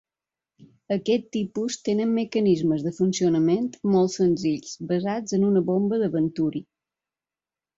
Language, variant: Catalan, Balear